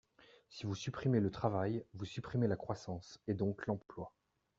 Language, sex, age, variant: French, male, 30-39, Français de métropole